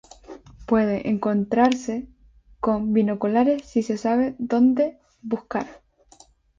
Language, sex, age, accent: Spanish, female, 19-29, España: Islas Canarias